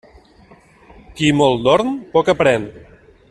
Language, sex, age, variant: Catalan, male, 30-39, Nord-Occidental